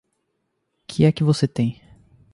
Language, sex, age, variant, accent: Portuguese, male, 19-29, Portuguese (Brasil), Paulista